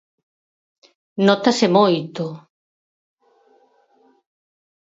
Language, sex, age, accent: Galician, female, 50-59, Central (gheada)